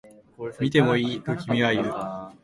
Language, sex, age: Japanese, male, 19-29